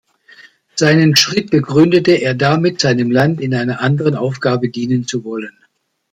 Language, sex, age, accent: German, male, 60-69, Deutschland Deutsch